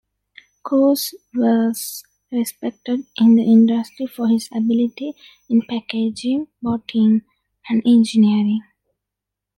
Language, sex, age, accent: English, female, 19-29, India and South Asia (India, Pakistan, Sri Lanka)